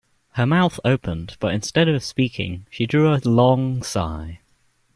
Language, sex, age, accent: English, male, under 19, England English